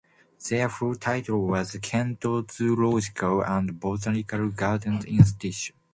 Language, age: English, 19-29